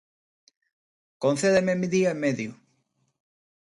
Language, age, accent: Galician, 19-29, Normativo (estándar)